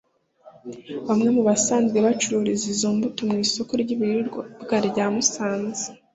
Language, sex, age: Kinyarwanda, female, 19-29